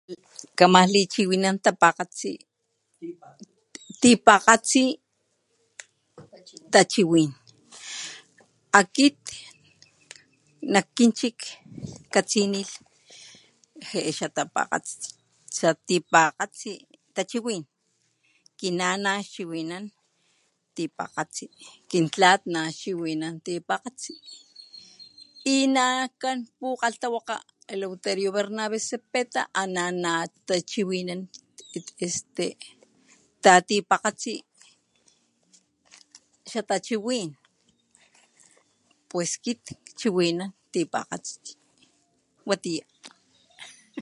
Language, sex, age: Papantla Totonac, male, 60-69